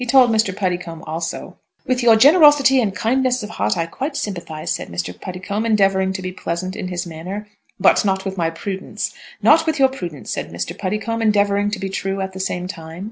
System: none